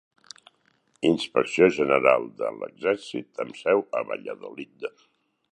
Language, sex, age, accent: Catalan, male, 60-69, Barceloní